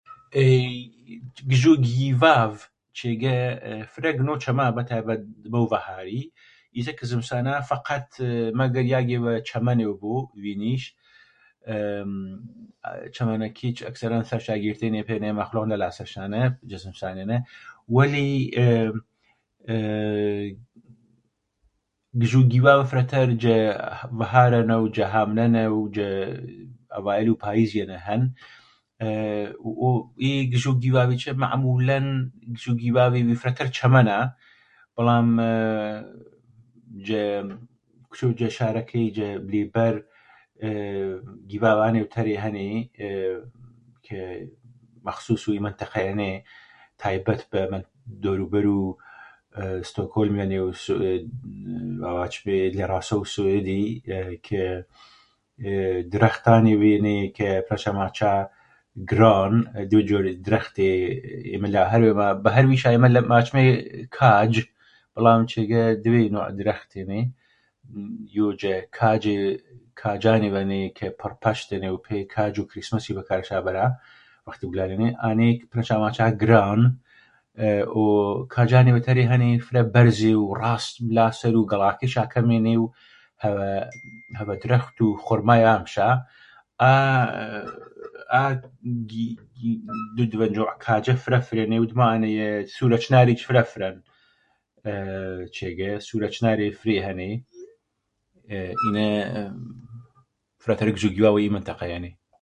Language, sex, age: Gurani, male, 50-59